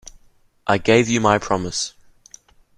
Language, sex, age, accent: English, male, under 19, Australian English